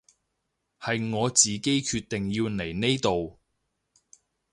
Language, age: Cantonese, 30-39